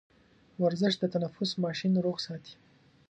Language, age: Pashto, 19-29